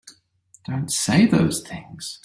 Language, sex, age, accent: English, male, 30-39, Australian English